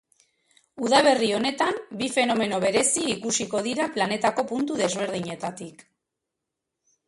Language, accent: Basque, Mendebalekoa (Araba, Bizkaia, Gipuzkoako mendebaleko herri batzuk)